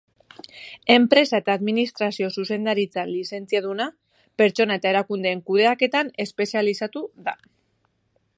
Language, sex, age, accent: Basque, female, 30-39, Erdialdekoa edo Nafarra (Gipuzkoa, Nafarroa)